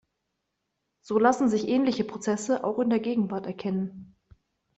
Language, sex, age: German, female, 19-29